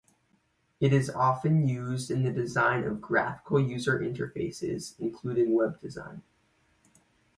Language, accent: English, United States English